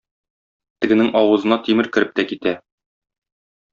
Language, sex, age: Tatar, male, 30-39